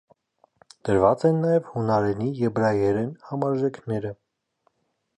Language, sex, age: Armenian, male, 19-29